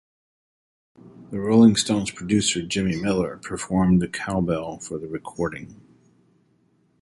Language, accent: English, United States English